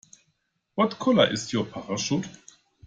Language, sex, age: English, male, 50-59